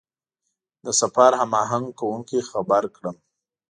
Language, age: Pashto, 40-49